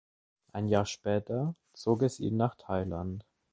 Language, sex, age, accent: German, male, under 19, Deutschland Deutsch